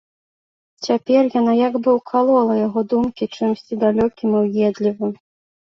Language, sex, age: Belarusian, female, 19-29